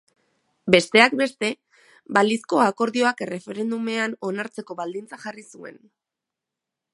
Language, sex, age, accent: Basque, female, 19-29, Erdialdekoa edo Nafarra (Gipuzkoa, Nafarroa)